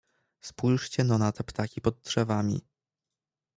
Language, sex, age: Polish, male, 19-29